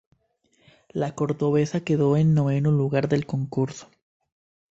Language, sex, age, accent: Spanish, male, 19-29, Andino-Pacífico: Colombia, Perú, Ecuador, oeste de Bolivia y Venezuela andina